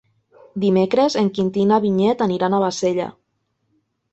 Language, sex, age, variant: Catalan, female, 19-29, Nord-Occidental